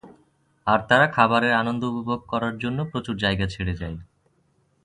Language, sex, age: Bengali, male, 30-39